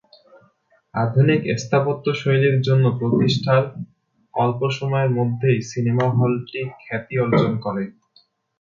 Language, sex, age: Bengali, male, 19-29